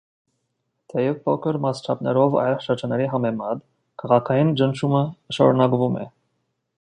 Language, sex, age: Armenian, male, 19-29